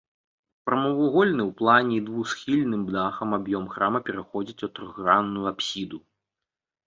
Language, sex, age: Belarusian, male, 30-39